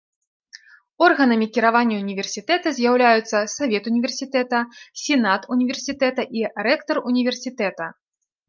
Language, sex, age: Belarusian, female, 30-39